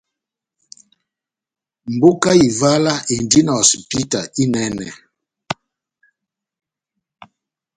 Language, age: Batanga, 70-79